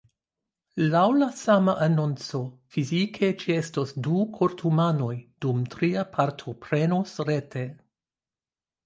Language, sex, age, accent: Esperanto, female, 50-59, Internacia